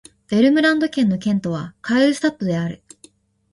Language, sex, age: Japanese, female, 19-29